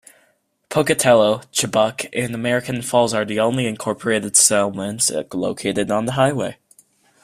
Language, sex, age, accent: English, male, under 19, United States English